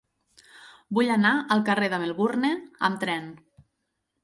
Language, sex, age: Catalan, female, 30-39